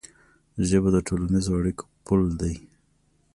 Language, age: Pashto, 30-39